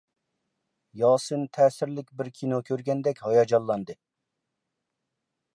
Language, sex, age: Uyghur, male, 40-49